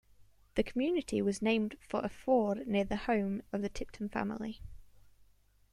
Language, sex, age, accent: English, female, 19-29, England English